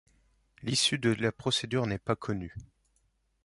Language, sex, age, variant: French, male, 30-39, Français de métropole